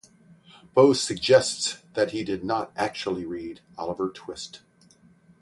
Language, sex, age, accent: English, male, 60-69, United States English